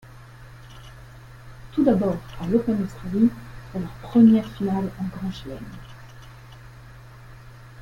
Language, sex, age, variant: French, female, 40-49, Français de métropole